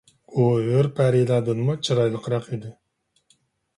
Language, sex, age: Uyghur, male, 40-49